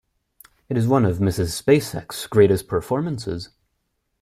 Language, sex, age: English, male, 19-29